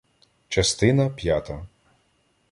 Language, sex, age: Ukrainian, male, 30-39